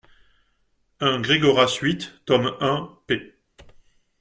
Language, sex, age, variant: French, male, 40-49, Français de métropole